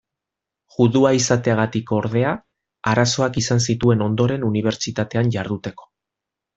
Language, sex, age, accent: Basque, male, 30-39, Mendebalekoa (Araba, Bizkaia, Gipuzkoako mendebaleko herri batzuk)